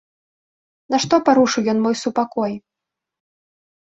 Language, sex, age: Belarusian, female, 19-29